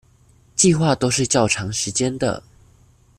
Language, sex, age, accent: Chinese, female, 19-29, 出生地：宜蘭縣